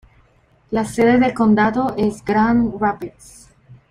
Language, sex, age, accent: Spanish, female, 19-29, América central